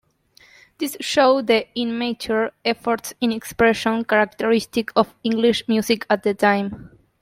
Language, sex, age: English, female, 19-29